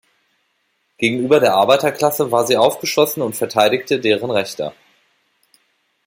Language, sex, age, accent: German, male, 30-39, Deutschland Deutsch